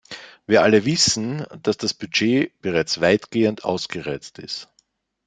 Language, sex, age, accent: German, male, 50-59, Österreichisches Deutsch